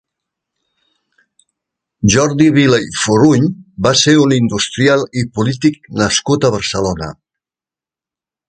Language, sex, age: Catalan, male, 70-79